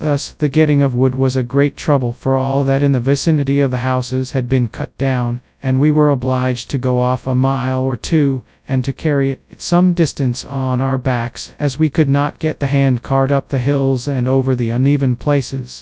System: TTS, FastPitch